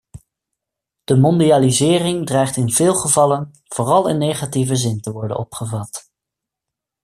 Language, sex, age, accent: Dutch, male, 19-29, Nederlands Nederlands